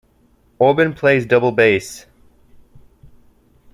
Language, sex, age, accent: English, male, under 19, United States English